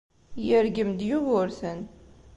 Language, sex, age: Kabyle, female, 19-29